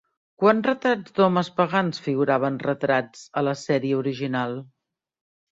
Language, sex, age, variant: Catalan, female, 50-59, Central